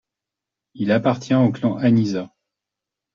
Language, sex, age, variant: French, male, 40-49, Français de métropole